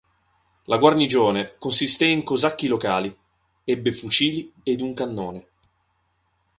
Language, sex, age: Italian, male, 19-29